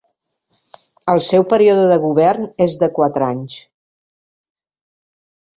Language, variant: Catalan, Septentrional